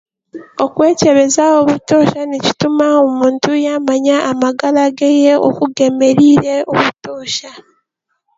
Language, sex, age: Chiga, female, 19-29